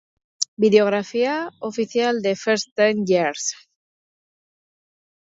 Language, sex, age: Spanish, female, 40-49